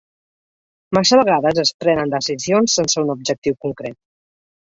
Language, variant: Catalan, Balear